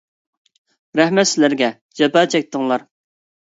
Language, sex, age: Uyghur, male, 30-39